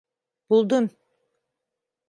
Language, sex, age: Turkish, female, 40-49